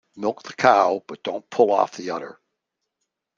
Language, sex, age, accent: English, male, 70-79, United States English